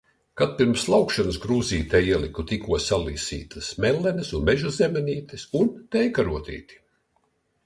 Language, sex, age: Latvian, male, 60-69